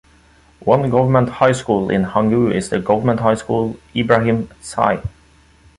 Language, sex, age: English, male, 30-39